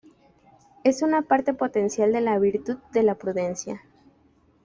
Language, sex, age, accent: Spanish, female, 19-29, México